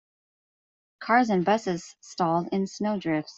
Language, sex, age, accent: English, female, 40-49, United States English